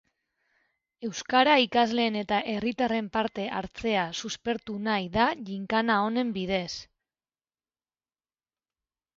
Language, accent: Basque, Mendebalekoa (Araba, Bizkaia, Gipuzkoako mendebaleko herri batzuk)